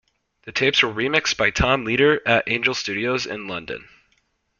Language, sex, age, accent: English, male, under 19, United States English